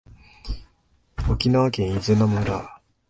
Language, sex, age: Japanese, male, 19-29